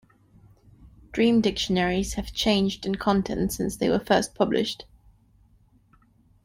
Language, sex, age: English, female, 30-39